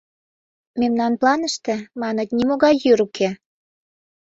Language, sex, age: Mari, female, 19-29